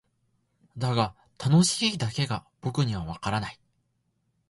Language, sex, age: Japanese, male, 19-29